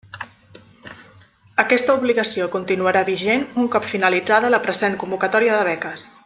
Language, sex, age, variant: Catalan, female, 40-49, Central